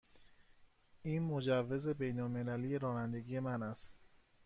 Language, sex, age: Persian, male, 30-39